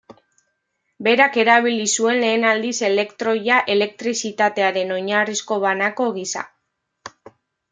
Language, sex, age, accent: Basque, female, 19-29, Mendebalekoa (Araba, Bizkaia, Gipuzkoako mendebaleko herri batzuk)